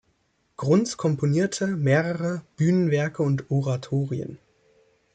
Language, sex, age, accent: German, male, 19-29, Deutschland Deutsch